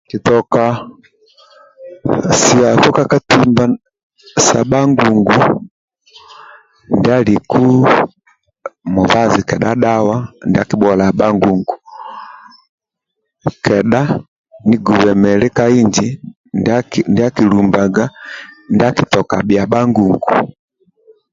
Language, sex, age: Amba (Uganda), male, 40-49